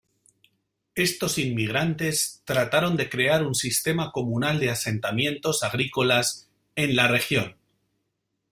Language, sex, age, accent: Spanish, male, 40-49, España: Norte peninsular (Asturias, Castilla y León, Cantabria, País Vasco, Navarra, Aragón, La Rioja, Guadalajara, Cuenca)